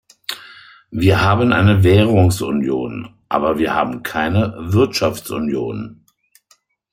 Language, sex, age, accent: German, male, 50-59, Deutschland Deutsch